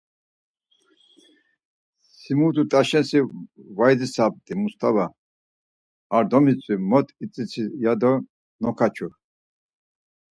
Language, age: Laz, 60-69